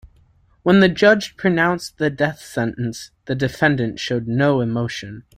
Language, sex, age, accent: English, male, 19-29, United States English